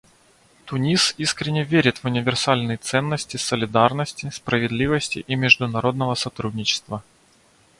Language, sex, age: Russian, male, 30-39